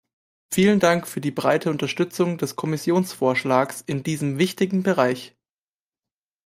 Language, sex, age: German, male, 19-29